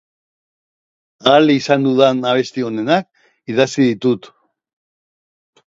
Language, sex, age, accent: Basque, male, 50-59, Erdialdekoa edo Nafarra (Gipuzkoa, Nafarroa)